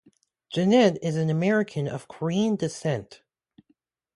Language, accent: English, United States English